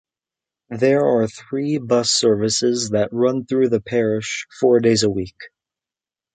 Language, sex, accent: English, male, United States English